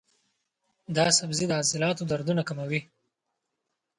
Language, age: Pashto, 19-29